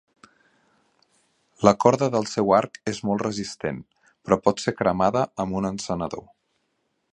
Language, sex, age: Catalan, male, 30-39